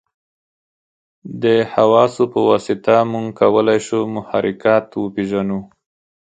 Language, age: Pashto, 30-39